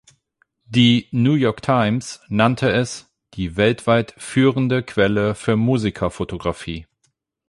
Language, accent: German, Deutschland Deutsch